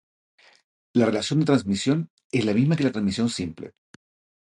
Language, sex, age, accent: Spanish, male, 40-49, Chileno: Chile, Cuyo